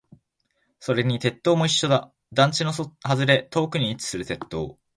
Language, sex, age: Japanese, male, 19-29